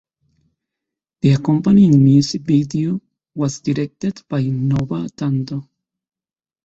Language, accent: English, Southern African (South Africa, Zimbabwe, Namibia)